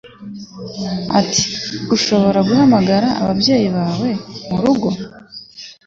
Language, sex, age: Kinyarwanda, female, 19-29